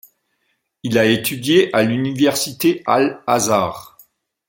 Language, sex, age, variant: French, male, 50-59, Français de métropole